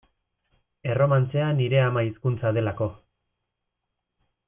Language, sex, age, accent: Basque, male, 30-39, Erdialdekoa edo Nafarra (Gipuzkoa, Nafarroa)